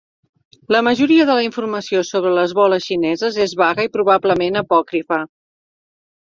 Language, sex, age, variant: Catalan, female, 60-69, Central